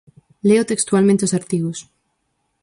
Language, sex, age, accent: Galician, female, 19-29, Oriental (común en zona oriental)